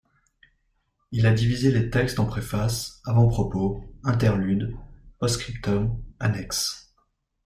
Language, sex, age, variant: French, male, 30-39, Français de métropole